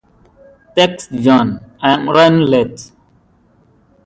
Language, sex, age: English, male, 30-39